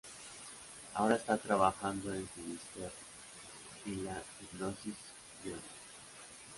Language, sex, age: Spanish, male, 19-29